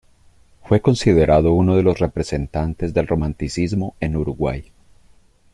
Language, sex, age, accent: Spanish, male, 40-49, Caribe: Cuba, Venezuela, Puerto Rico, República Dominicana, Panamá, Colombia caribeña, México caribeño, Costa del golfo de México